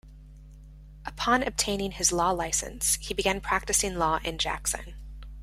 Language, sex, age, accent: English, female, 30-39, United States English